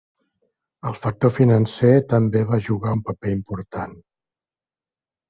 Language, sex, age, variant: Catalan, male, 70-79, Central